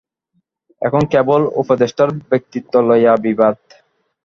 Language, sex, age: Bengali, male, 19-29